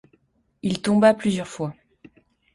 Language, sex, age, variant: French, female, 19-29, Français de métropole